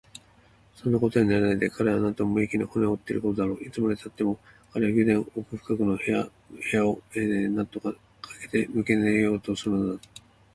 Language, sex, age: Japanese, male, 50-59